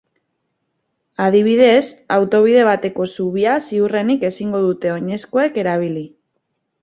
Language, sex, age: Basque, female, 19-29